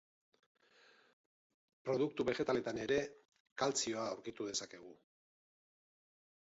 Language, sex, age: Basque, male, 50-59